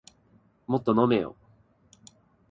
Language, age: Japanese, 19-29